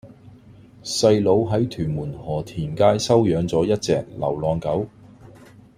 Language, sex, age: Cantonese, male, 40-49